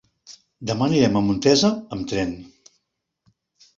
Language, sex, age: Catalan, male, 50-59